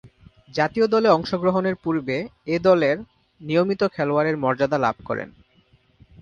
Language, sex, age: Bengali, male, 19-29